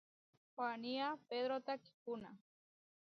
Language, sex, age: Huarijio, female, 19-29